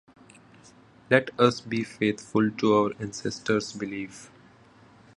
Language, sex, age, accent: English, male, 30-39, India and South Asia (India, Pakistan, Sri Lanka)